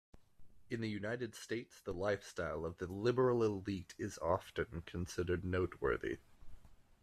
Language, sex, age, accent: English, male, 19-29, United States English